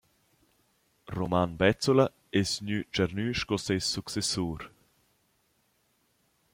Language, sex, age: Romansh, male, 30-39